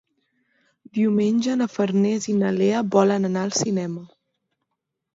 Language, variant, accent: Catalan, Central, central